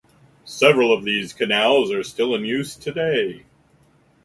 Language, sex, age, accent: English, male, 40-49, United States English